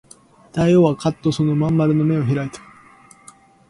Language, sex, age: Japanese, male, 19-29